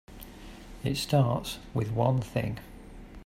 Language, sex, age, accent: English, male, 40-49, England English